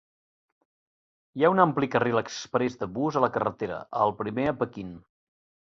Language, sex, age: Catalan, male, 40-49